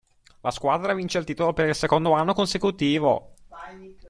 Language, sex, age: Italian, male, under 19